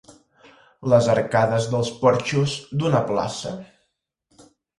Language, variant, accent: Catalan, Central, Empordanès